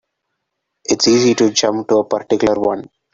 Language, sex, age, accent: English, male, 19-29, India and South Asia (India, Pakistan, Sri Lanka)